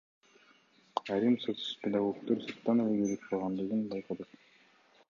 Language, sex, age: Kyrgyz, male, 19-29